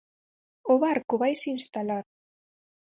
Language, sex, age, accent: Galician, female, 19-29, Central (gheada)